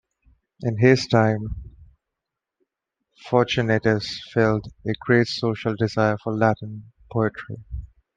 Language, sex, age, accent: English, male, 19-29, India and South Asia (India, Pakistan, Sri Lanka)